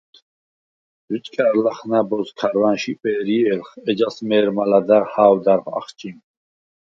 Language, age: Svan, 30-39